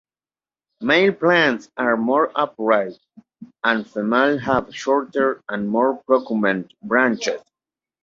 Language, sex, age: English, male, 30-39